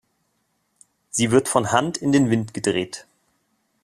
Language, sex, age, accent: German, male, 30-39, Deutschland Deutsch